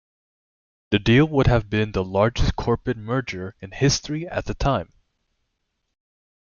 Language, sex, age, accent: English, male, 19-29, United States English